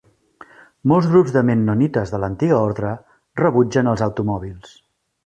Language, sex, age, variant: Catalan, male, 40-49, Central